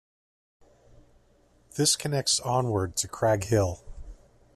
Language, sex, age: English, male, 30-39